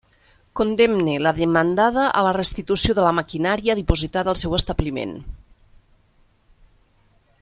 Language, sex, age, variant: Catalan, female, 50-59, Central